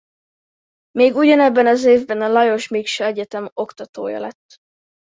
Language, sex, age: Hungarian, female, under 19